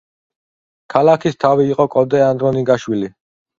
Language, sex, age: Georgian, male, 30-39